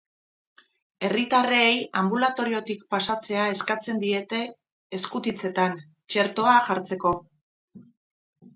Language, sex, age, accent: Basque, female, 50-59, Erdialdekoa edo Nafarra (Gipuzkoa, Nafarroa)